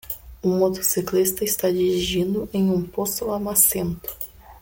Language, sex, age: Portuguese, female, 19-29